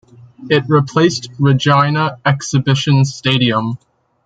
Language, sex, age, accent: English, male, 19-29, Canadian English